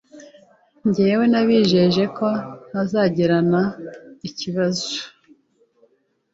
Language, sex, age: Kinyarwanda, female, 19-29